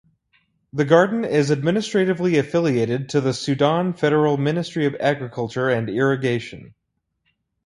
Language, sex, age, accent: English, male, 19-29, United States English